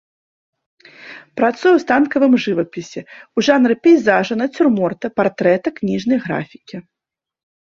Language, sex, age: Belarusian, female, 30-39